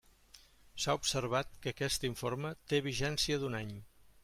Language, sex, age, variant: Catalan, male, 50-59, Central